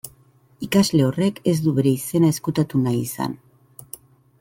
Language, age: Basque, 50-59